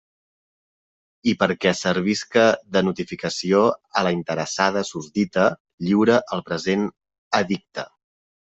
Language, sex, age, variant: Catalan, male, 30-39, Central